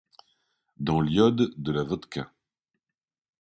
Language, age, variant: French, 50-59, Français de métropole